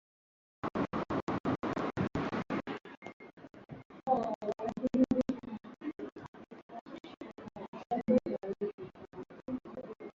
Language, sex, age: English, female, 19-29